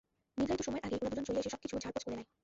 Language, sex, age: Bengali, female, 19-29